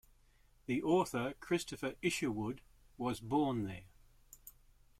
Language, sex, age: English, male, 60-69